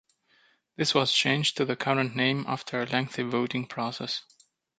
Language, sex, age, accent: English, male, 30-39, United States English